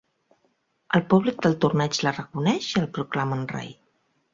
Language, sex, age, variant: Catalan, female, 40-49, Central